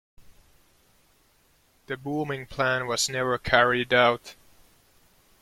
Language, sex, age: English, male, 19-29